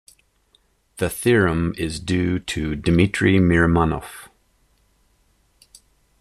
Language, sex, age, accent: English, male, 50-59, United States English